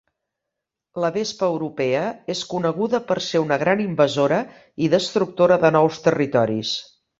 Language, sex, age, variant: Catalan, female, 60-69, Central